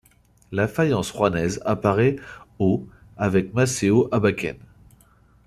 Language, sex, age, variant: French, male, 30-39, Français de métropole